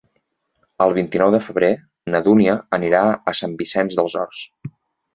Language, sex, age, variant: Catalan, male, 19-29, Central